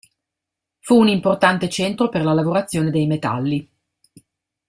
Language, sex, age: Italian, female, 40-49